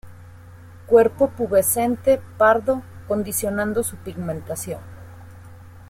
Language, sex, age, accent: Spanish, female, 30-39, México